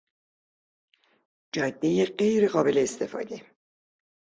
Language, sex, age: Persian, female, 60-69